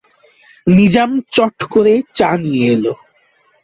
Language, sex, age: Bengali, male, 19-29